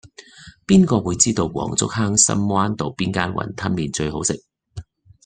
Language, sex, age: Cantonese, male, 40-49